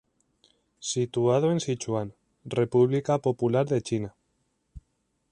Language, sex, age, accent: Spanish, male, 19-29, España: Norte peninsular (Asturias, Castilla y León, Cantabria, País Vasco, Navarra, Aragón, La Rioja, Guadalajara, Cuenca)